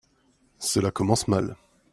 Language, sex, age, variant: French, male, 30-39, Français de métropole